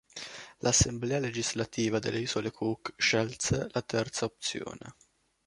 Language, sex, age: Italian, male, 19-29